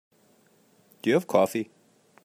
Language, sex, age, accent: English, male, 19-29, United States English